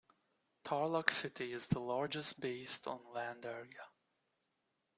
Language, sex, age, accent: English, male, 19-29, United States English